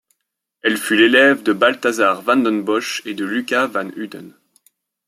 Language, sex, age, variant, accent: French, male, 30-39, Français d'Europe, Français de Belgique